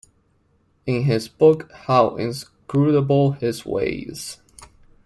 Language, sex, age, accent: English, male, 19-29, United States English